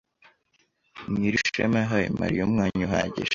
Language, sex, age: Kinyarwanda, male, under 19